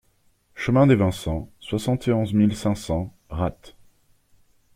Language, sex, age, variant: French, male, 30-39, Français de métropole